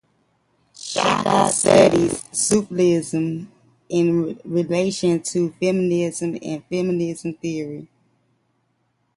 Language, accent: English, United States English